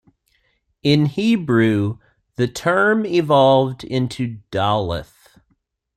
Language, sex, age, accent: English, male, 40-49, United States English